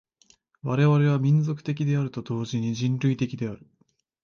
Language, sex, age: Japanese, male, 19-29